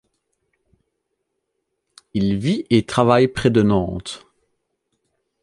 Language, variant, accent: French, Français d'Europe, Français de Belgique